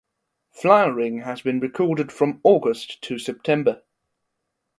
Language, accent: English, England English